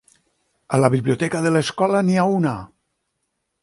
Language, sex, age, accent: Catalan, male, 60-69, valencià